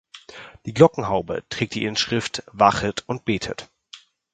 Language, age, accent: German, under 19, Deutschland Deutsch